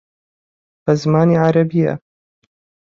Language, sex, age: Central Kurdish, male, 19-29